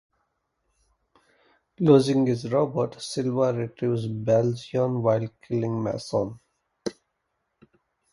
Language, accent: English, India and South Asia (India, Pakistan, Sri Lanka)